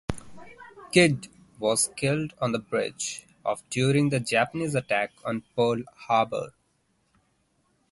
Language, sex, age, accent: English, male, 19-29, India and South Asia (India, Pakistan, Sri Lanka)